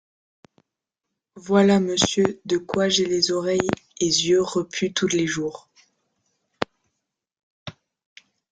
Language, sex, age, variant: French, female, under 19, Français de métropole